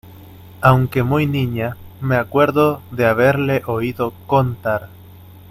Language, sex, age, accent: Spanish, male, 19-29, Rioplatense: Argentina, Uruguay, este de Bolivia, Paraguay